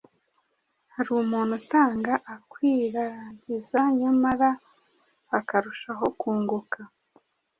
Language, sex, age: Kinyarwanda, female, 30-39